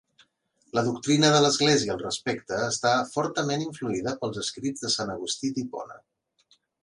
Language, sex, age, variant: Catalan, male, 30-39, Central